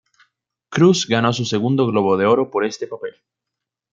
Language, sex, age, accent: Spanish, male, 19-29, Andino-Pacífico: Colombia, Perú, Ecuador, oeste de Bolivia y Venezuela andina